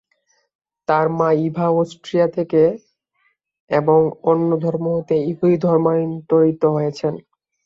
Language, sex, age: Bengali, male, under 19